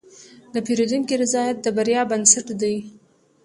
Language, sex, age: Pashto, female, 19-29